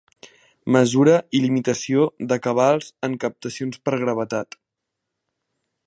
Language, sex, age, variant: Catalan, male, under 19, Central